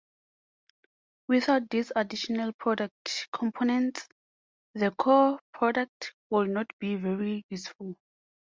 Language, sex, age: English, female, 19-29